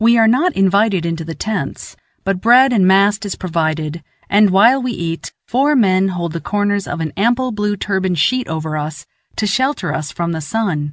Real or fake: real